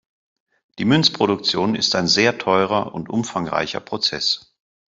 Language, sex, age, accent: German, male, 50-59, Deutschland Deutsch